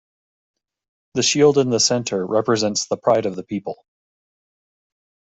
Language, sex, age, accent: English, male, 30-39, United States English